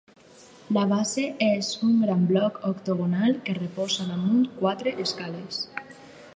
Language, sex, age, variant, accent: Catalan, female, under 19, Alacantí, valencià